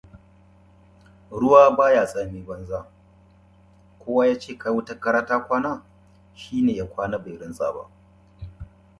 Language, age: English, 30-39